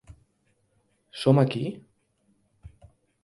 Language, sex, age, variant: Catalan, male, 19-29, Central